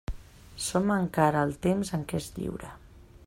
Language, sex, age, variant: Catalan, female, 40-49, Central